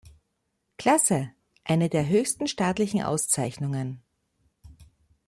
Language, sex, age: German, female, 50-59